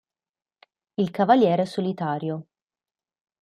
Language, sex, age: Italian, female, 19-29